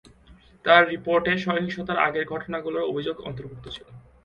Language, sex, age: Bengali, male, 19-29